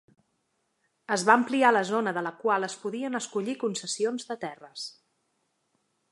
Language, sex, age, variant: Catalan, female, 30-39, Central